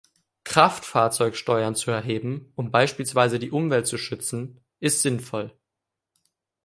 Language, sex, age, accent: German, male, under 19, Deutschland Deutsch